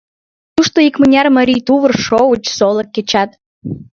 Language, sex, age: Mari, female, 19-29